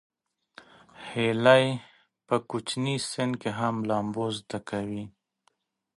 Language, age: Pashto, 40-49